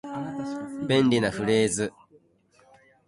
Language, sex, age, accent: Japanese, male, 19-29, 標準語